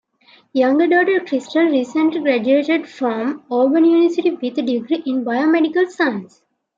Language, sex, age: English, female, 19-29